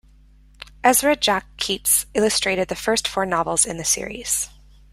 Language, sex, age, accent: English, female, 30-39, United States English